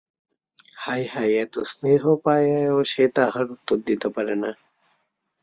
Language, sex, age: Bengali, male, 19-29